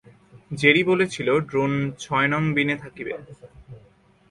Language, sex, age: Bengali, male, 19-29